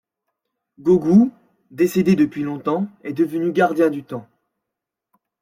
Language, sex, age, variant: French, male, 19-29, Français de métropole